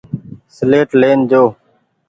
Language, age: Goaria, 19-29